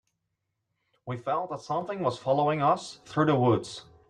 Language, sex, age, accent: English, male, 19-29, United States English